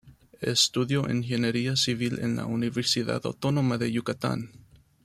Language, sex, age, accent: Spanish, male, 19-29, México